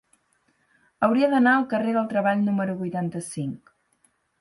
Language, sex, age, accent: Catalan, female, 30-39, gironí